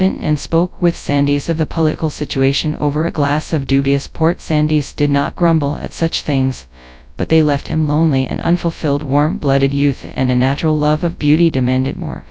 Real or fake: fake